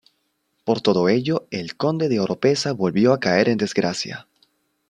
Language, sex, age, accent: Spanish, male, 19-29, Andino-Pacífico: Colombia, Perú, Ecuador, oeste de Bolivia y Venezuela andina